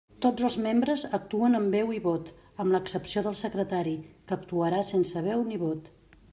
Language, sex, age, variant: Catalan, female, 50-59, Central